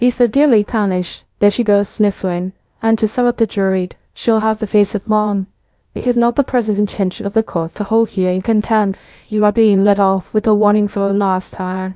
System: TTS, VITS